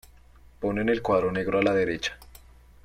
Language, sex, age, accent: Spanish, male, 19-29, Andino-Pacífico: Colombia, Perú, Ecuador, oeste de Bolivia y Venezuela andina